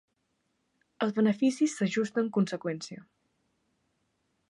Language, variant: Catalan, Central